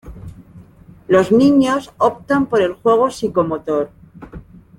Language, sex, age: Spanish, female, 50-59